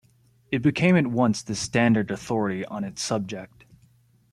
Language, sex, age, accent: English, male, 19-29, United States English